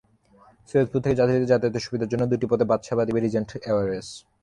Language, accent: Bengali, প্রমিত; চলিত